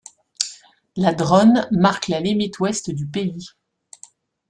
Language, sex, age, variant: French, female, 50-59, Français de métropole